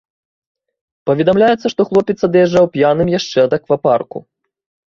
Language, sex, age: Belarusian, male, 30-39